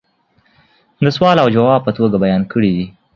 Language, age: Pashto, under 19